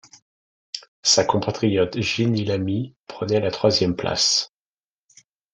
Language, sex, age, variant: French, male, 50-59, Français de métropole